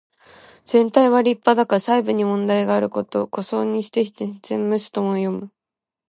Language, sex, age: Japanese, female, 19-29